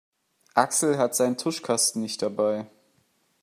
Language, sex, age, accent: German, male, 30-39, Deutschland Deutsch